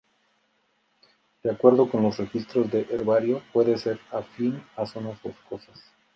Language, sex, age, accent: Spanish, male, 40-49, México